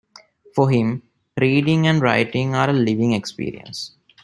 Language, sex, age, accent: English, male, 19-29, India and South Asia (India, Pakistan, Sri Lanka)